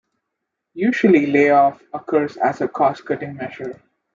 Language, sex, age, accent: English, male, 19-29, India and South Asia (India, Pakistan, Sri Lanka)